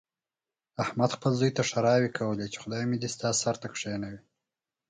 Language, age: Pashto, 30-39